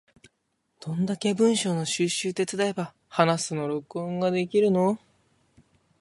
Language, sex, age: Japanese, male, 19-29